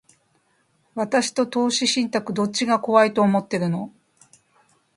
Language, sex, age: Japanese, female, 50-59